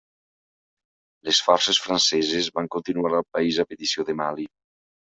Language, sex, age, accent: Catalan, male, 40-49, valencià